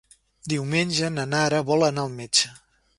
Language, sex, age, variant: Catalan, male, 60-69, Central